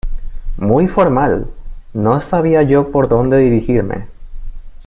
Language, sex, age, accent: Spanish, male, 19-29, Andino-Pacífico: Colombia, Perú, Ecuador, oeste de Bolivia y Venezuela andina